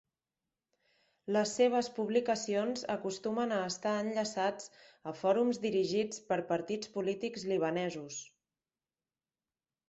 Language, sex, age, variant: Catalan, female, 30-39, Central